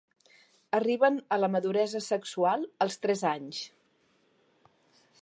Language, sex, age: Catalan, female, 50-59